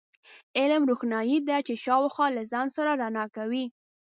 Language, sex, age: Pashto, female, 19-29